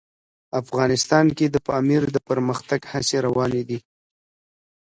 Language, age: Pashto, 30-39